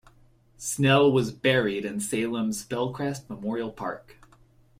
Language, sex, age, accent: English, male, 30-39, United States English